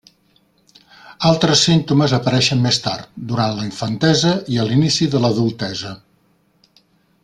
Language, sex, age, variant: Catalan, male, 60-69, Central